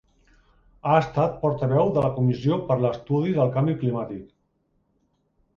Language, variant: Catalan, Central